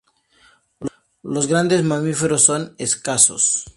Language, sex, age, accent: Spanish, male, 19-29, México